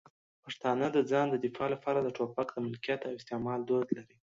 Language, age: Pashto, under 19